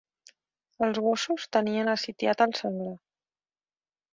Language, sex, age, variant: Catalan, female, 30-39, Central